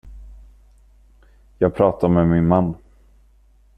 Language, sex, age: Swedish, male, 30-39